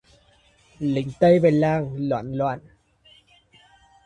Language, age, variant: Vietnamese, 19-29, Hà Nội